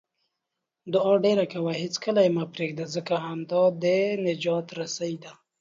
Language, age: Pashto, 19-29